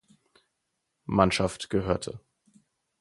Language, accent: German, Deutschland Deutsch